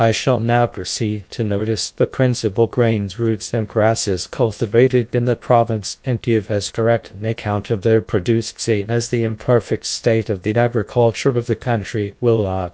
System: TTS, GlowTTS